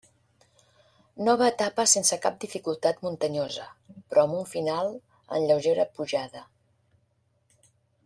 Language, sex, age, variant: Catalan, female, 50-59, Central